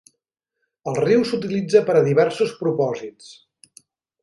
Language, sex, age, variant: Catalan, male, 40-49, Central